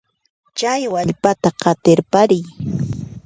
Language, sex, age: Puno Quechua, female, 40-49